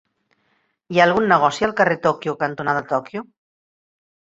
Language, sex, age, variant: Catalan, female, 50-59, Central